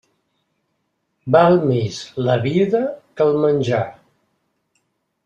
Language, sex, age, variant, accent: Catalan, male, 60-69, Central, central